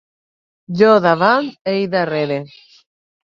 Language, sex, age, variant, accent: Catalan, female, 30-39, Alacantí, valencià